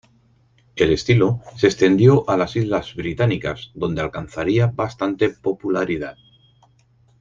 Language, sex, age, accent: Spanish, male, 50-59, España: Norte peninsular (Asturias, Castilla y León, Cantabria, País Vasco, Navarra, Aragón, La Rioja, Guadalajara, Cuenca)